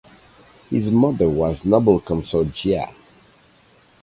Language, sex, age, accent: English, male, 40-49, United States English